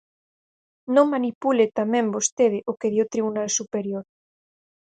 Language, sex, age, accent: Galician, female, 19-29, Central (gheada)